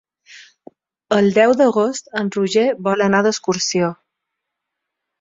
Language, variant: Catalan, Balear